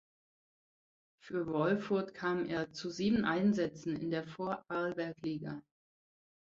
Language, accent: German, Hochdeutsch